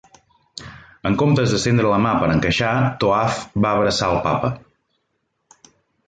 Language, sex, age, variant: Catalan, male, 40-49, Central